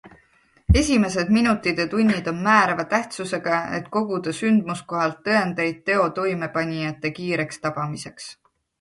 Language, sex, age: Estonian, female, 30-39